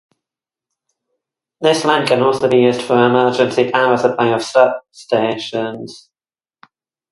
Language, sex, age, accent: English, male, under 19, England English